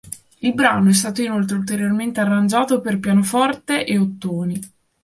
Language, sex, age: Italian, female, 19-29